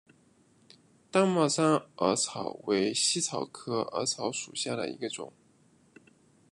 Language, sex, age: Chinese, male, 30-39